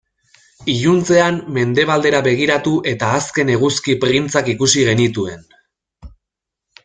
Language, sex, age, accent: Basque, male, 30-39, Mendebalekoa (Araba, Bizkaia, Gipuzkoako mendebaleko herri batzuk)